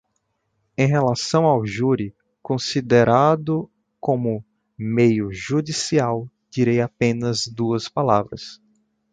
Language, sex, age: Portuguese, male, 19-29